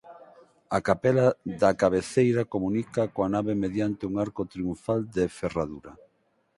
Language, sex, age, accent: Galician, male, 50-59, Normativo (estándar)